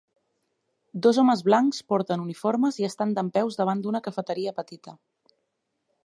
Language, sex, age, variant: Catalan, female, 30-39, Central